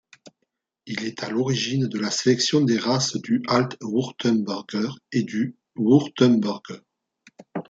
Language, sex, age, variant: French, male, 40-49, Français de métropole